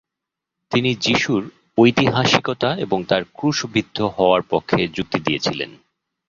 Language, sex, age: Bengali, male, 40-49